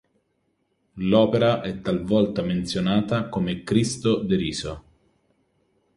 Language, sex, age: Italian, male, 30-39